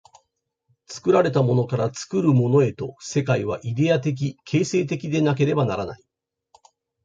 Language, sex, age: Japanese, male, 50-59